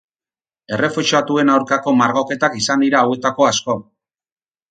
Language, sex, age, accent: Basque, male, 50-59, Mendebalekoa (Araba, Bizkaia, Gipuzkoako mendebaleko herri batzuk)